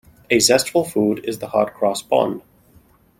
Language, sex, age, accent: English, male, 30-39, United States English